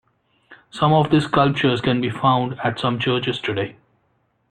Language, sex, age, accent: English, male, 30-39, India and South Asia (India, Pakistan, Sri Lanka)